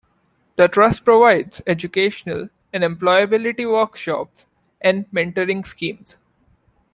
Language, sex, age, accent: English, male, 19-29, India and South Asia (India, Pakistan, Sri Lanka)